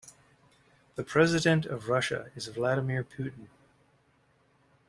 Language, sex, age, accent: English, male, 40-49, United States English